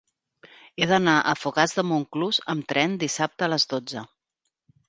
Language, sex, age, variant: Catalan, female, 40-49, Central